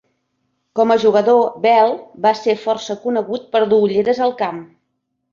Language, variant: Catalan, Central